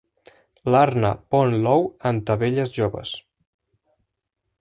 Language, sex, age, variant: Catalan, male, 19-29, Central